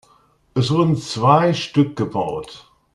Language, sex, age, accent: German, male, 50-59, Deutschland Deutsch